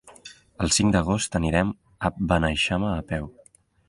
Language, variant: Catalan, Central